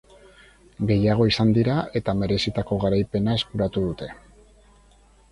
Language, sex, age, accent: Basque, male, 50-59, Erdialdekoa edo Nafarra (Gipuzkoa, Nafarroa)